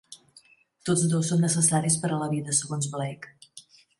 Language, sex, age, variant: Catalan, female, 50-59, Central